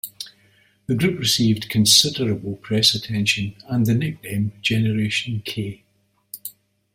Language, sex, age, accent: English, male, 70-79, Scottish English